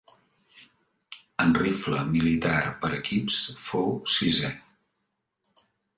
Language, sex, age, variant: Catalan, male, 50-59, Central